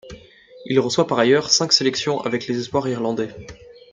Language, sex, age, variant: French, male, 19-29, Français de métropole